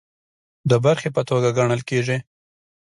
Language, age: Pashto, 19-29